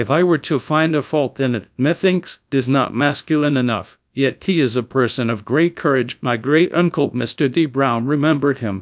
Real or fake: fake